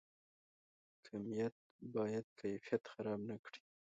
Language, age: Pashto, 19-29